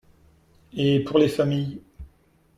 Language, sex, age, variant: French, male, 40-49, Français de métropole